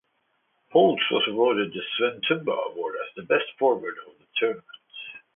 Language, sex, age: English, male, 50-59